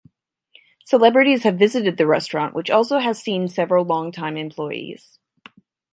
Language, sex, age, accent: English, female, 30-39, United States English; Canadian English